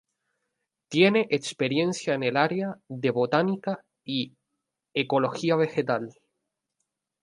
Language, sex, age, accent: Spanish, male, 19-29, España: Islas Canarias